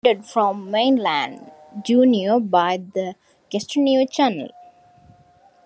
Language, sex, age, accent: English, female, 19-29, India and South Asia (India, Pakistan, Sri Lanka)